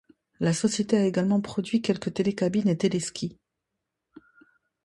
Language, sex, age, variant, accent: French, female, 30-39, Français du nord de l'Afrique, Français du Maroc